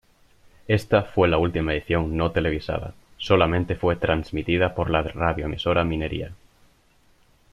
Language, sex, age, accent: Spanish, male, 19-29, España: Norte peninsular (Asturias, Castilla y León, Cantabria, País Vasco, Navarra, Aragón, La Rioja, Guadalajara, Cuenca)